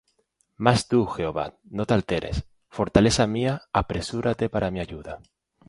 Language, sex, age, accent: Spanish, male, 19-29, España: Islas Canarias